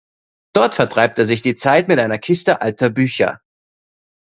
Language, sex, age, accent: German, male, 30-39, Österreichisches Deutsch